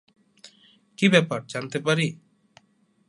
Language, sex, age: Bengali, male, 19-29